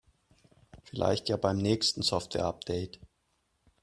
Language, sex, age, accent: German, male, 40-49, Deutschland Deutsch